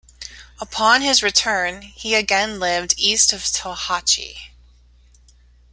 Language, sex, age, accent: English, female, 30-39, United States English